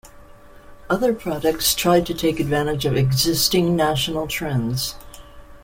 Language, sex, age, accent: English, female, 60-69, United States English